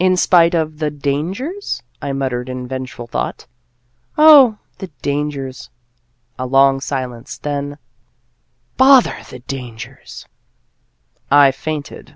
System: none